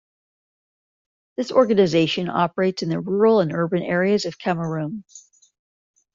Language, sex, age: English, female, 50-59